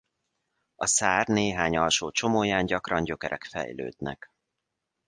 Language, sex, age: Hungarian, male, 40-49